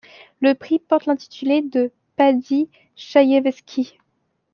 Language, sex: French, female